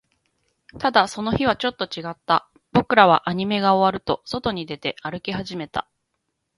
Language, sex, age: Japanese, female, 30-39